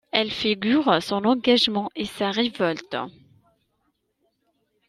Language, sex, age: French, female, 19-29